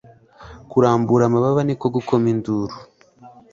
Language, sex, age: Kinyarwanda, male, under 19